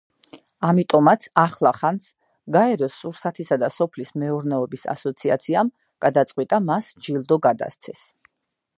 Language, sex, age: Georgian, female, 30-39